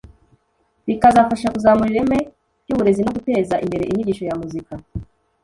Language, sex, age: Kinyarwanda, female, 19-29